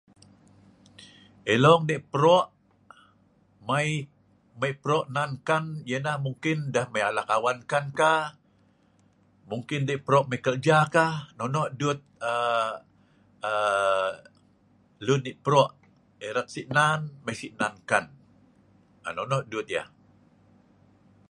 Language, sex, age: Sa'ban, male, 60-69